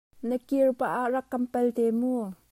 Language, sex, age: Hakha Chin, female, 19-29